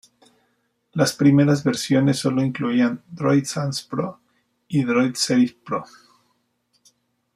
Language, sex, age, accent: Spanish, male, 40-49, México